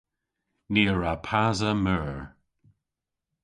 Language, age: Cornish, 50-59